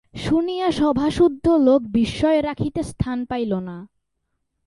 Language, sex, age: Bengali, male, under 19